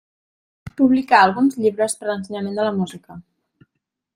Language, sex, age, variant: Catalan, female, 19-29, Central